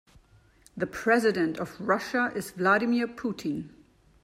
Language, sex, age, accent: English, male, 40-49, United States English